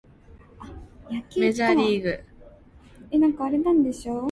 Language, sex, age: Korean, female, 19-29